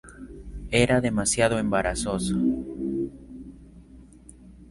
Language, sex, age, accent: Spanish, male, 19-29, Andino-Pacífico: Colombia, Perú, Ecuador, oeste de Bolivia y Venezuela andina